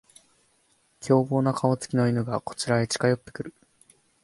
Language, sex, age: Japanese, male, 19-29